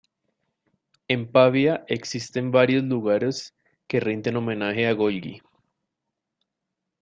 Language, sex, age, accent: Spanish, male, 19-29, Caribe: Cuba, Venezuela, Puerto Rico, República Dominicana, Panamá, Colombia caribeña, México caribeño, Costa del golfo de México